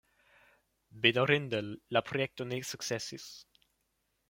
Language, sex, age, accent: Esperanto, male, 19-29, Internacia